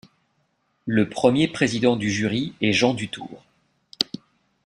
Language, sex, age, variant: French, male, 30-39, Français de métropole